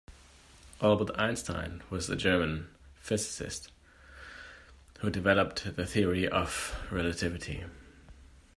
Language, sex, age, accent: English, male, 30-39, United States English